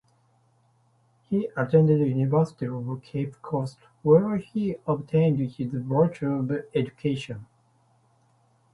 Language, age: English, 50-59